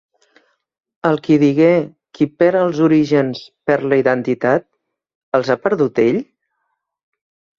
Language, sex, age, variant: Catalan, female, 50-59, Central